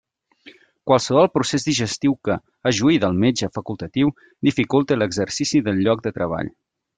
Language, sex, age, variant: Catalan, male, 30-39, Central